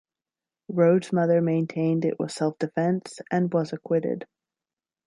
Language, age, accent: English, 30-39, United States English